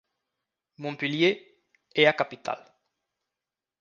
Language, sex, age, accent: Galician, male, 19-29, Atlántico (seseo e gheada)